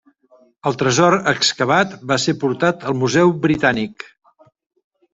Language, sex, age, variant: Catalan, male, 60-69, Central